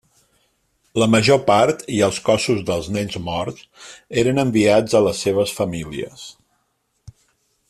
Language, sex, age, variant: Catalan, male, 50-59, Central